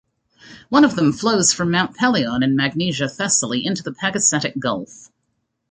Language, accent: English, Canadian English